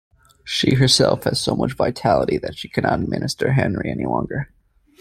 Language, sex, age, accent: English, male, 30-39, United States English